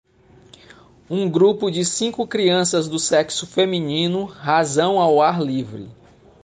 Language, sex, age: Portuguese, male, 40-49